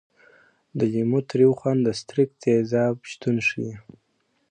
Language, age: Pashto, 19-29